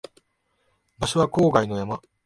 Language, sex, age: Japanese, male, 19-29